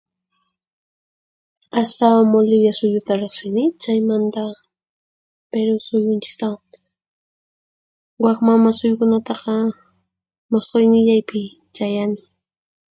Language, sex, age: Puno Quechua, female, 19-29